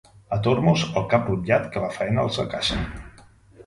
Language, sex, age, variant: Catalan, male, 50-59, Central